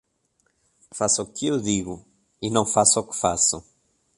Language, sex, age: Portuguese, male, 19-29